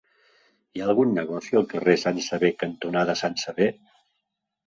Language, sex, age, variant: Catalan, male, 60-69, Central